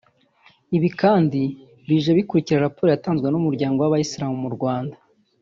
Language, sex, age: Kinyarwanda, male, 30-39